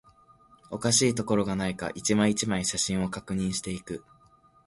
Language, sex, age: Japanese, male, under 19